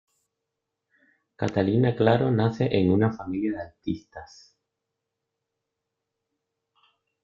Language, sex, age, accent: Spanish, male, 40-49, España: Islas Canarias